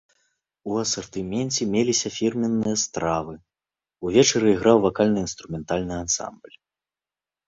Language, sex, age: Belarusian, male, 30-39